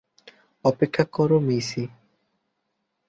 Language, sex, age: Bengali, male, 19-29